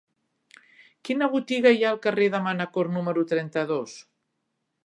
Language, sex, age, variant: Catalan, female, 50-59, Central